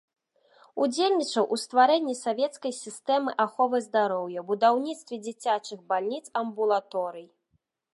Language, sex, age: Belarusian, female, 30-39